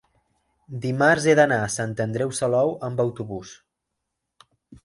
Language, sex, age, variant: Catalan, male, 19-29, Central